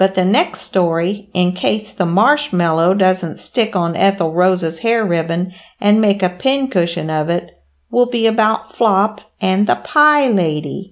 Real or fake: real